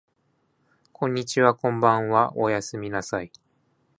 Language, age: Japanese, 40-49